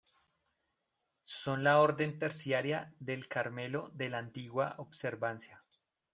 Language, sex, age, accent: Spanish, male, 30-39, Andino-Pacífico: Colombia, Perú, Ecuador, oeste de Bolivia y Venezuela andina